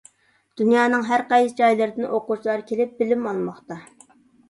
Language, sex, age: Uyghur, female, 30-39